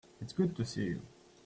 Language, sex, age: English, male, 19-29